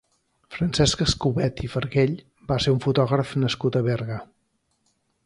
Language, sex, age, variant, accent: Catalan, male, 50-59, Central, central